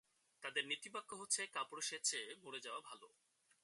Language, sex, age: Bengali, male, 19-29